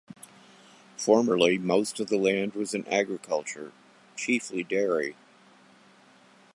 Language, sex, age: English, male, 70-79